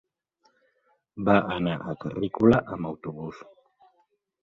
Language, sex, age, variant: Catalan, male, 50-59, Central